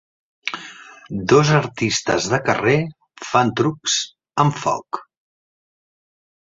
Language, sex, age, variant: Catalan, male, 19-29, Central